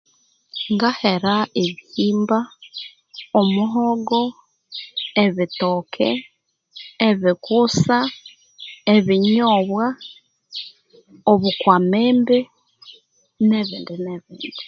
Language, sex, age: Konzo, female, 30-39